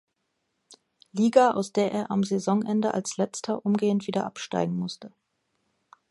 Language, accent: German, Deutschland Deutsch